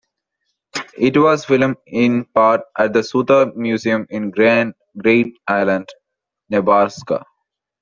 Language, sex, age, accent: English, male, 19-29, India and South Asia (India, Pakistan, Sri Lanka)